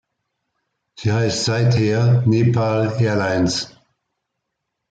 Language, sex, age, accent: German, male, 60-69, Deutschland Deutsch